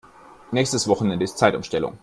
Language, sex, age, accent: German, male, 19-29, Deutschland Deutsch